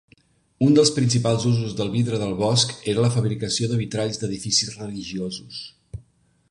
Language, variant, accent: Catalan, Central, central